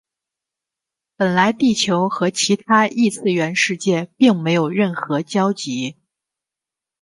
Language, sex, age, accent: Chinese, male, 19-29, 出生地：北京市